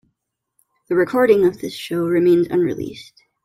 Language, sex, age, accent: English, female, 30-39, United States English